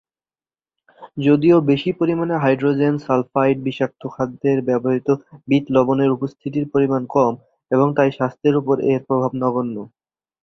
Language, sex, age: Bengali, male, under 19